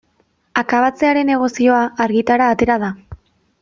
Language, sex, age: Basque, female, 19-29